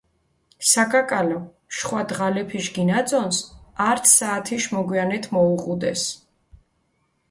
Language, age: Mingrelian, 40-49